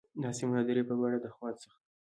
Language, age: Pashto, 19-29